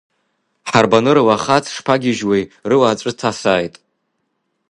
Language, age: Abkhazian, under 19